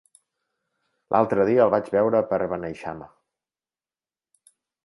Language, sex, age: Catalan, male, 40-49